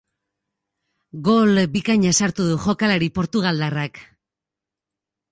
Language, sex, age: Basque, female, 30-39